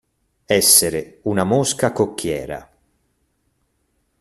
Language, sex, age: Italian, male, 40-49